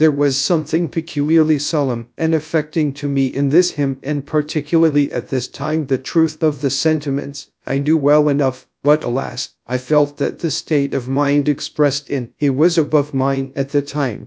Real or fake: fake